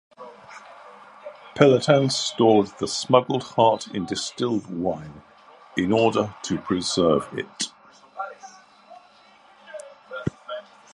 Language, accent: English, England English